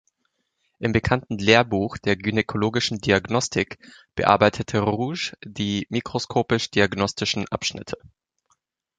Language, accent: German, Deutschland Deutsch